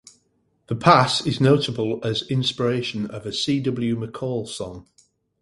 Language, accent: English, England English